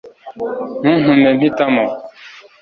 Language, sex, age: Kinyarwanda, male, 19-29